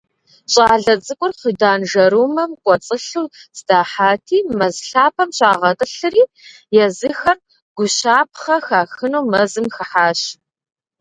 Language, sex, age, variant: Kabardian, female, 30-39, Адыгэбзэ (Къэбэрдей, Кирил, псоми зэдай)